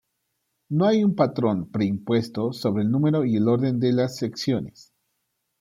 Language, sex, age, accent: Spanish, male, 30-39, México